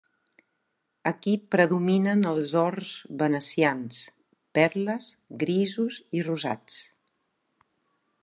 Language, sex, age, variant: Catalan, female, 40-49, Central